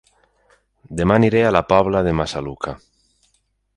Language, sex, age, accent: Catalan, male, 30-39, valencià